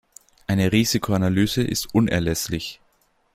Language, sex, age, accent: German, male, 19-29, Österreichisches Deutsch